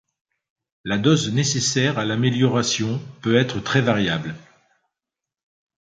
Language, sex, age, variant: French, male, 50-59, Français de métropole